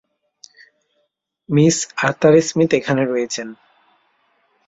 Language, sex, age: Bengali, male, 19-29